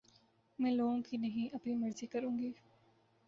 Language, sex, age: Urdu, female, 19-29